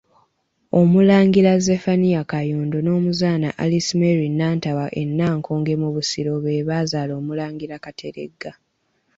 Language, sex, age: Ganda, female, 19-29